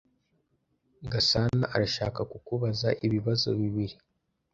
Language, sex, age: Kinyarwanda, male, under 19